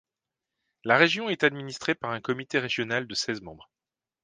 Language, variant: French, Français de métropole